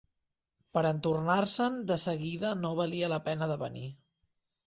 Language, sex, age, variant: Catalan, male, 19-29, Central